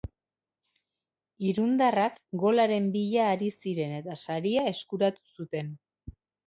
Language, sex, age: Basque, female, 30-39